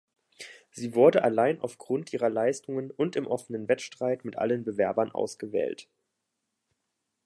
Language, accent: German, Deutschland Deutsch